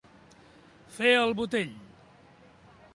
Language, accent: Catalan, aprenent (recent, des d'altres llengües)